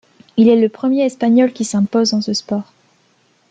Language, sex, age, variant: French, female, under 19, Français de métropole